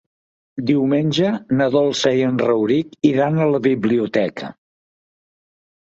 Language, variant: Catalan, Central